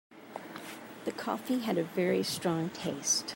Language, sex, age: English, female, 60-69